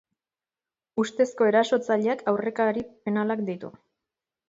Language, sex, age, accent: Basque, female, 30-39, Erdialdekoa edo Nafarra (Gipuzkoa, Nafarroa)